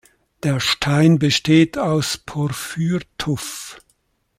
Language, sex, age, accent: German, male, 70-79, Schweizerdeutsch